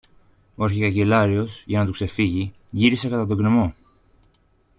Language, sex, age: Greek, male, 30-39